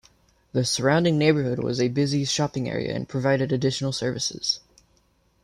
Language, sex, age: English, male, under 19